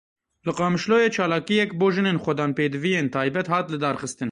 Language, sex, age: Kurdish, male, 30-39